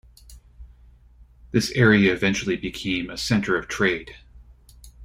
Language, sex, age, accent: English, male, 40-49, United States English